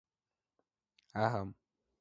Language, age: Georgian, under 19